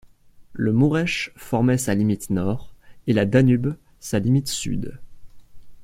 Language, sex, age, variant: French, male, under 19, Français de métropole